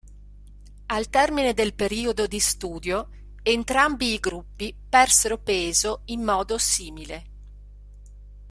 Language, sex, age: Italian, female, 50-59